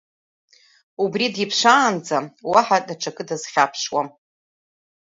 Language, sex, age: Abkhazian, female, 30-39